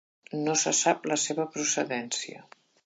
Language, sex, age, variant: Catalan, female, 60-69, Central